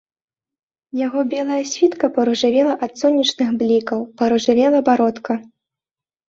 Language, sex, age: Belarusian, female, 19-29